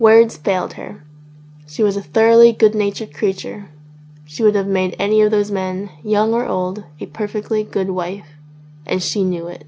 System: none